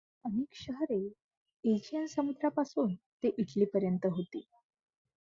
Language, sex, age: Marathi, female, 19-29